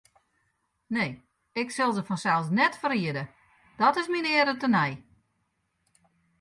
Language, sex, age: Western Frisian, female, 60-69